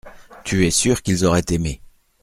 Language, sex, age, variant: French, male, 40-49, Français de métropole